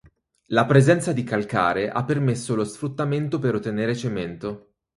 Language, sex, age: Italian, male, 30-39